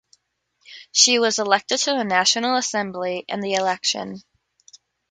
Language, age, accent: English, 19-29, United States English